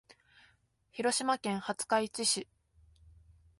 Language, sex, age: Japanese, female, 19-29